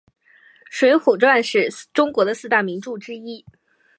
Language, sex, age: Chinese, female, 19-29